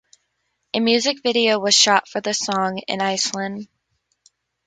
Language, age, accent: English, 19-29, United States English